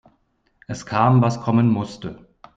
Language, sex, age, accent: German, male, 30-39, Deutschland Deutsch